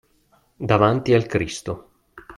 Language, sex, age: Italian, male, 40-49